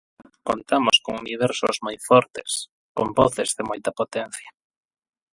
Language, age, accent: Galician, 30-39, Atlántico (seseo e gheada); Normativo (estándar); Neofalante